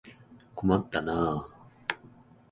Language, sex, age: Japanese, male, 30-39